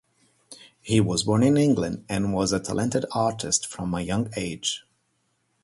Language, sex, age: English, male, 30-39